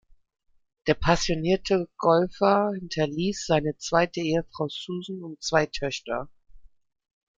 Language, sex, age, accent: German, female, 30-39, Deutschland Deutsch